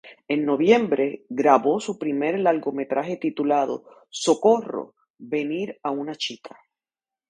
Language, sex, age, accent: Spanish, female, 50-59, Caribe: Cuba, Venezuela, Puerto Rico, República Dominicana, Panamá, Colombia caribeña, México caribeño, Costa del golfo de México